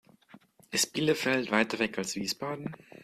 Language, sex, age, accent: German, male, 19-29, Deutschland Deutsch